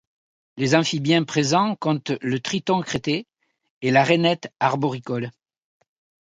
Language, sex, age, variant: French, male, 60-69, Français de métropole